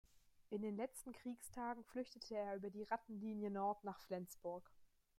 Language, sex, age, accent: German, female, 19-29, Deutschland Deutsch